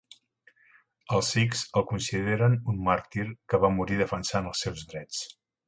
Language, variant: Catalan, Septentrional